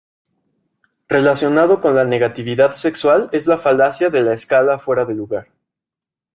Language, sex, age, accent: Spanish, male, 19-29, México